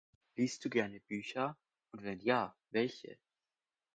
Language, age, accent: German, under 19, Deutschland Deutsch